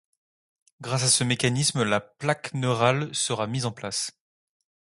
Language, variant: French, Français de métropole